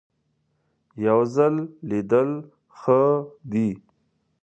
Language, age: Pashto, 19-29